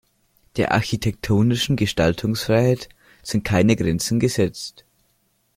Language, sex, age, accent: German, male, 90+, Österreichisches Deutsch